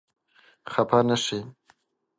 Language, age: Pashto, 19-29